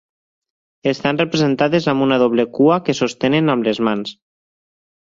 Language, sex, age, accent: Catalan, male, 30-39, valencià